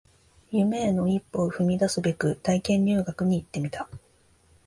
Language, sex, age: Japanese, female, 19-29